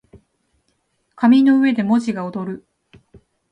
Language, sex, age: Japanese, female, 19-29